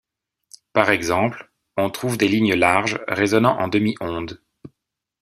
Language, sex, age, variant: French, male, 50-59, Français de métropole